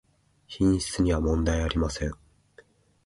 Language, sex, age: Japanese, male, 19-29